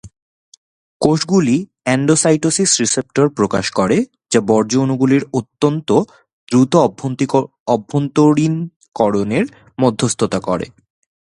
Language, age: Bengali, 19-29